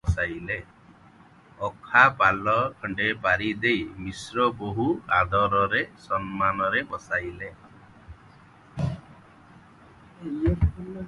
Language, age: Odia, 50-59